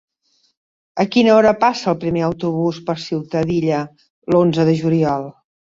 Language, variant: Catalan, Central